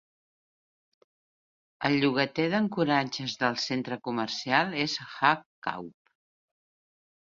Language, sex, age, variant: Catalan, female, 60-69, Central